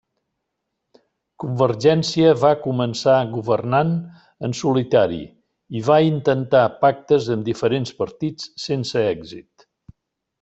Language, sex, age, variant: Catalan, male, 60-69, Central